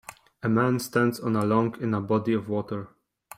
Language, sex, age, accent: English, male, 19-29, United States English